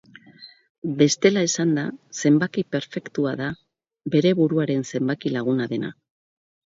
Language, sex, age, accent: Basque, female, 60-69, Mendebalekoa (Araba, Bizkaia, Gipuzkoako mendebaleko herri batzuk)